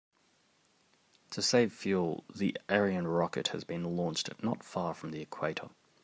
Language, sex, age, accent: English, male, 19-29, Australian English